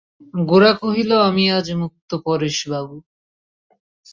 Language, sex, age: Bengali, male, 19-29